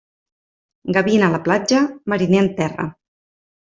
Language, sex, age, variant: Catalan, female, 30-39, Central